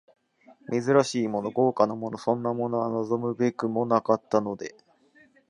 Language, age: Japanese, 30-39